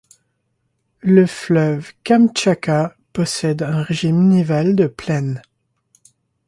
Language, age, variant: French, 19-29, Français de métropole